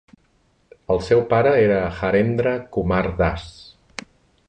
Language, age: Catalan, 40-49